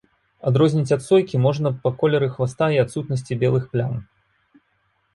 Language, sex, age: Belarusian, male, 19-29